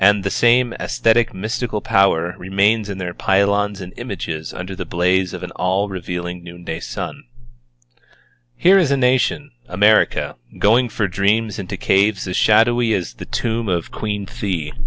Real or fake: real